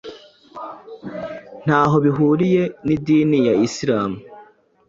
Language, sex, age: Kinyarwanda, male, 19-29